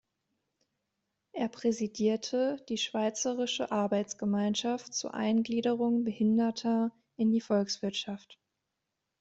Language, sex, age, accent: German, female, 19-29, Deutschland Deutsch